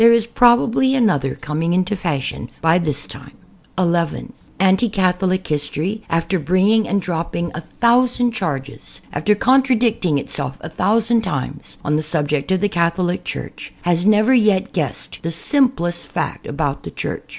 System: none